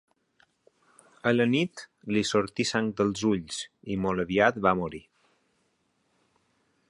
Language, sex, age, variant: Catalan, male, 40-49, Balear